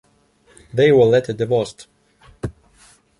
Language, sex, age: English, male, 30-39